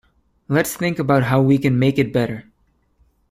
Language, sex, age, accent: English, male, 19-29, United States English